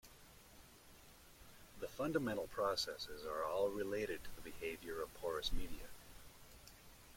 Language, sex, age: English, male, 40-49